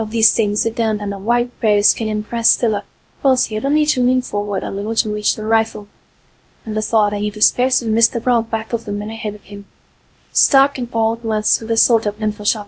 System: TTS, VITS